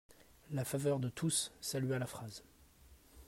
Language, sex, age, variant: French, male, 30-39, Français de métropole